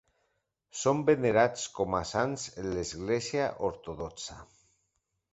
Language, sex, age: Catalan, male, 40-49